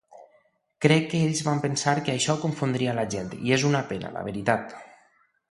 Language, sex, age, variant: Catalan, male, 40-49, Central